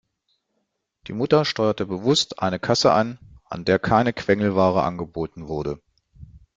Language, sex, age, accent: German, male, 50-59, Deutschland Deutsch